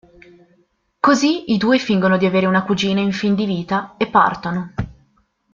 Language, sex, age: Italian, female, under 19